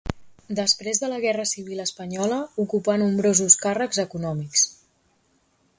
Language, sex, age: Catalan, female, 19-29